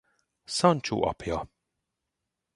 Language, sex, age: Hungarian, male, 40-49